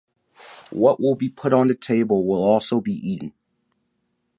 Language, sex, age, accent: English, male, under 19, United States English